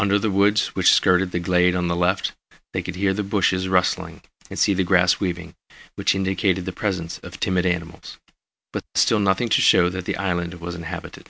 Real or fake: real